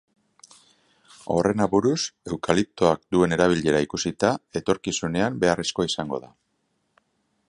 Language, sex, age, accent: Basque, male, 40-49, Mendebalekoa (Araba, Bizkaia, Gipuzkoako mendebaleko herri batzuk)